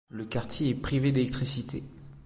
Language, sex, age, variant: French, male, 19-29, Français de métropole